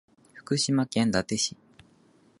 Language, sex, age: Japanese, male, 19-29